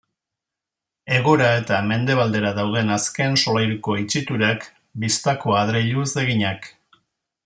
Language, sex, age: Basque, male, 50-59